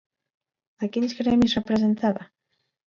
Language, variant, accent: Catalan, Central, central